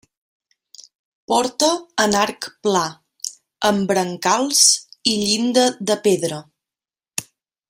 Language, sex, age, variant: Catalan, female, 19-29, Septentrional